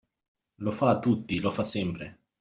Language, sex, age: Italian, male, 19-29